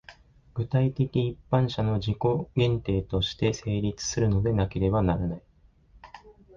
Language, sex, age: Japanese, male, 19-29